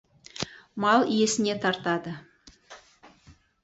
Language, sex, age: Kazakh, female, 40-49